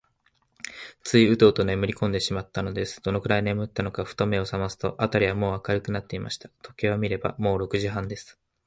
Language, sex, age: Japanese, male, 19-29